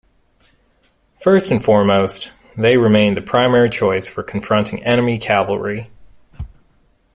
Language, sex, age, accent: English, male, 30-39, United States English